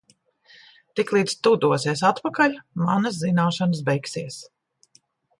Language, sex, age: Latvian, female, 60-69